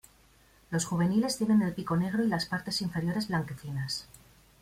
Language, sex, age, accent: Spanish, female, 40-49, España: Norte peninsular (Asturias, Castilla y León, Cantabria, País Vasco, Navarra, Aragón, La Rioja, Guadalajara, Cuenca)